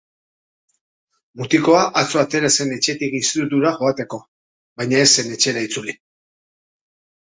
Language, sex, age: Basque, male, 40-49